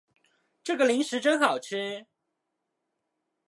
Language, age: Chinese, 19-29